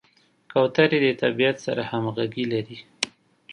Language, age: Pashto, 30-39